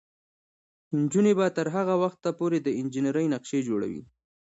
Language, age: Pashto, 19-29